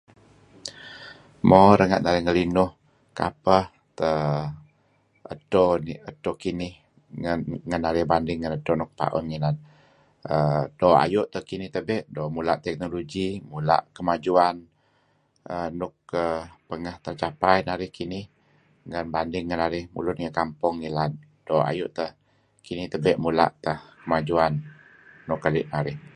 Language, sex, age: Kelabit, male, 50-59